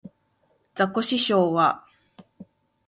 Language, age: Japanese, 19-29